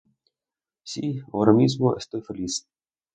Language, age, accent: Spanish, under 19, España: Norte peninsular (Asturias, Castilla y León, Cantabria, País Vasco, Navarra, Aragón, La Rioja, Guadalajara, Cuenca)